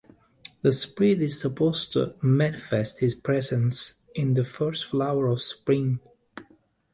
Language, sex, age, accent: English, male, 30-39, England English